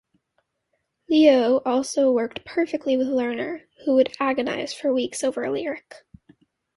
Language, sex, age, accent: English, female, under 19, United States English